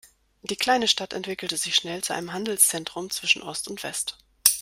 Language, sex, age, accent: German, female, 30-39, Deutschland Deutsch